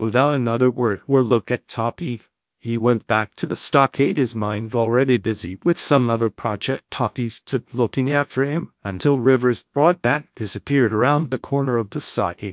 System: TTS, GlowTTS